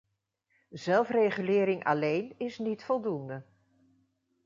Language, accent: Dutch, Nederlands Nederlands